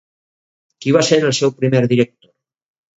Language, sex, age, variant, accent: Catalan, male, 60-69, Valencià meridional, valencià